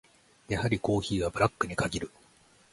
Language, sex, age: Japanese, male, 40-49